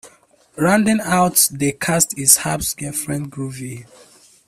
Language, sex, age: English, male, under 19